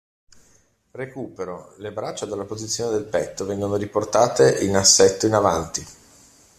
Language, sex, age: Italian, male, 50-59